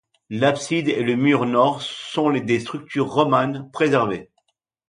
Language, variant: French, Français de métropole